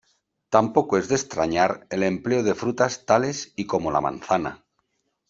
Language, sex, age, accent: Spanish, male, 50-59, España: Sur peninsular (Andalucia, Extremadura, Murcia)